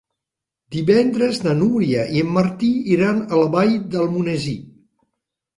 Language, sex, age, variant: Catalan, male, 60-69, Septentrional